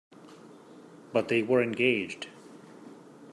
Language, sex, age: English, male, 30-39